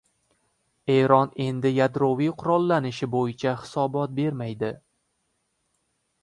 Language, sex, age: Uzbek, male, 19-29